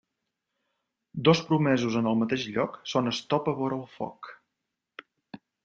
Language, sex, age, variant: Catalan, male, 50-59, Central